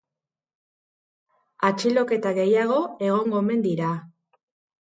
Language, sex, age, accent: Basque, female, 40-49, Erdialdekoa edo Nafarra (Gipuzkoa, Nafarroa)